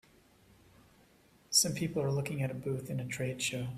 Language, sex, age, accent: English, male, 40-49, United States English